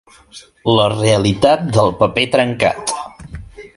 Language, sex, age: Catalan, male, 19-29